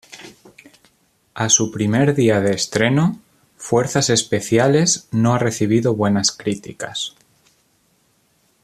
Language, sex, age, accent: Spanish, male, 19-29, España: Centro-Sur peninsular (Madrid, Toledo, Castilla-La Mancha)